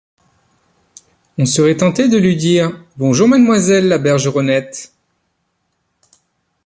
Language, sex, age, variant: French, male, 40-49, Français de métropole